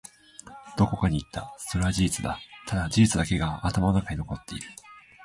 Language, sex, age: Japanese, male, 19-29